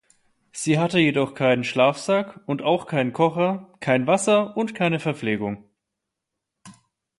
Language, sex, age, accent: German, male, 19-29, Deutschland Deutsch